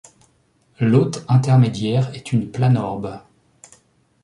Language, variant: French, Français de métropole